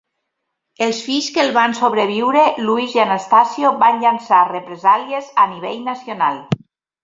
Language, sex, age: Catalan, female, 50-59